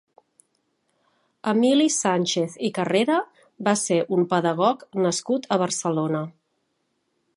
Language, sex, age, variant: Catalan, female, 40-49, Central